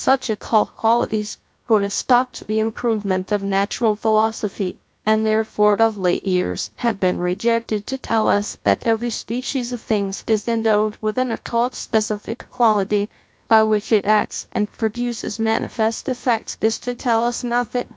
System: TTS, GlowTTS